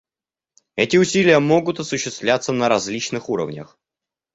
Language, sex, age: Russian, male, under 19